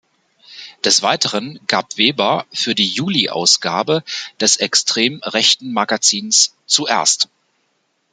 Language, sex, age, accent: German, male, 40-49, Deutschland Deutsch